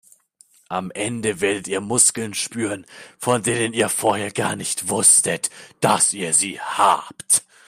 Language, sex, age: German, male, 19-29